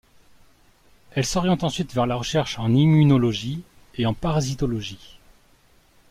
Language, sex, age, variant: French, male, 40-49, Français de métropole